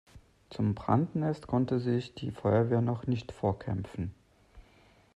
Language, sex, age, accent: German, male, 30-39, Deutschland Deutsch